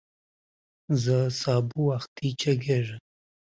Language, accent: English, India and South Asia (India, Pakistan, Sri Lanka)